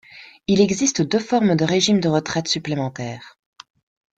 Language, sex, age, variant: French, female, 30-39, Français de métropole